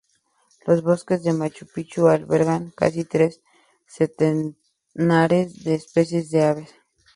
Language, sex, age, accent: Spanish, female, 19-29, México